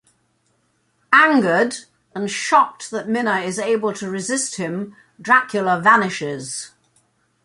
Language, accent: English, England English